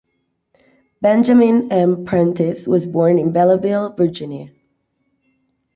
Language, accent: English, United States English